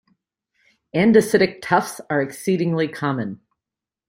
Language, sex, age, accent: English, female, 30-39, United States English